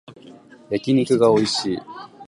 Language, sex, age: Japanese, male, 19-29